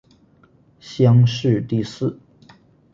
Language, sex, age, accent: Chinese, male, 19-29, 出生地：吉林省